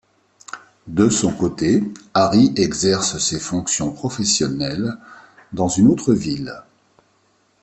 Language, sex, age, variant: French, male, 50-59, Français de métropole